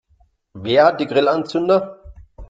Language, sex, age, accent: German, male, 40-49, Deutschland Deutsch